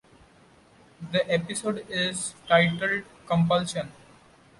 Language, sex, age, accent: English, male, 19-29, India and South Asia (India, Pakistan, Sri Lanka)